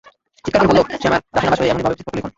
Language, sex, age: Bengali, male, under 19